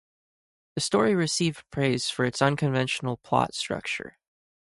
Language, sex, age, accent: English, male, 19-29, United States English